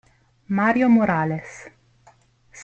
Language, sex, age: Italian, female, 19-29